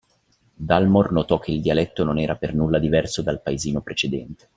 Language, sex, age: Italian, male, 30-39